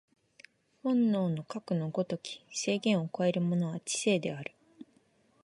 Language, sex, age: Japanese, female, 19-29